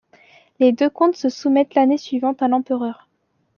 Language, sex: French, female